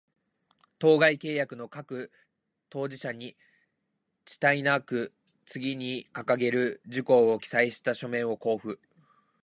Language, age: Japanese, 19-29